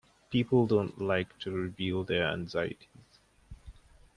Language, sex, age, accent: English, male, 19-29, Southern African (South Africa, Zimbabwe, Namibia)